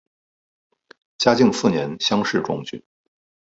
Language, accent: Chinese, 出生地：北京市